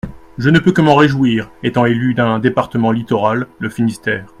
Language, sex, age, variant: French, male, 30-39, Français de métropole